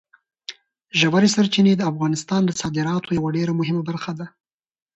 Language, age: Pashto, 19-29